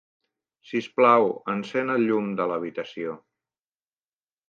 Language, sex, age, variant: Catalan, male, 50-59, Central